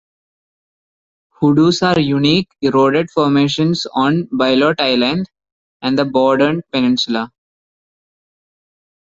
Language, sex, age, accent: English, male, 19-29, India and South Asia (India, Pakistan, Sri Lanka)